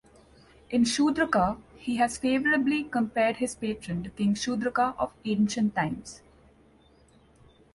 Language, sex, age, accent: English, female, 30-39, India and South Asia (India, Pakistan, Sri Lanka)